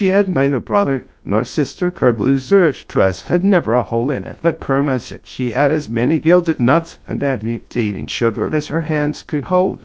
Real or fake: fake